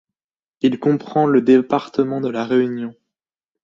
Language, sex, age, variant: French, male, 19-29, Français de métropole